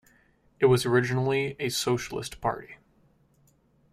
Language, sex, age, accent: English, male, 19-29, United States English